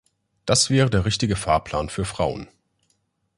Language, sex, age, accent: German, male, 19-29, Deutschland Deutsch